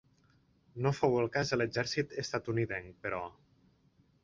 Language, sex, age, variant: Catalan, male, 30-39, Nord-Occidental